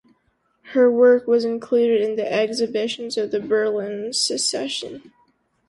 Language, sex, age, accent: English, female, under 19, United States English